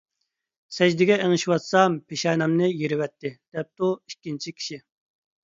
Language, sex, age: Uyghur, male, 30-39